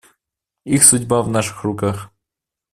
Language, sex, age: Russian, male, under 19